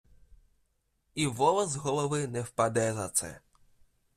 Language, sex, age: Ukrainian, male, under 19